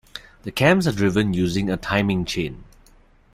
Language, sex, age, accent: English, male, 30-39, Singaporean English